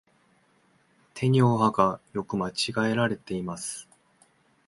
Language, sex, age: Japanese, male, 19-29